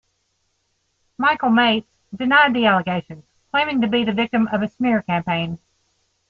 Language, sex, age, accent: English, female, 40-49, United States English